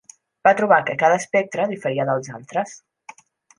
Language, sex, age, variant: Catalan, female, 30-39, Central